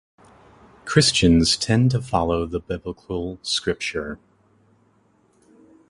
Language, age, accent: English, 30-39, United States English